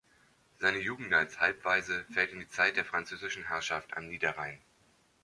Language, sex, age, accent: German, male, 40-49, Deutschland Deutsch